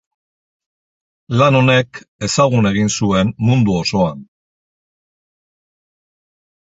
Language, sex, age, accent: Basque, male, 50-59, Mendebalekoa (Araba, Bizkaia, Gipuzkoako mendebaleko herri batzuk)